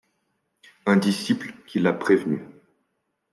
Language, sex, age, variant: French, male, 19-29, Français de métropole